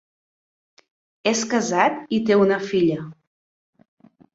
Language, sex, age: Catalan, female, 30-39